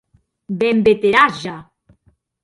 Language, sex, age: Occitan, female, 40-49